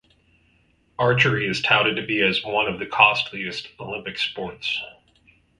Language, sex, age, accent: English, male, 40-49, United States English